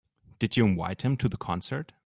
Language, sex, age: English, male, 19-29